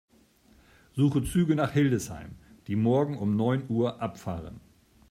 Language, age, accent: German, 50-59, Deutschland Deutsch